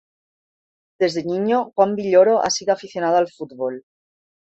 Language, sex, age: Spanish, female, 40-49